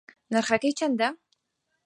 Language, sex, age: Central Kurdish, female, 19-29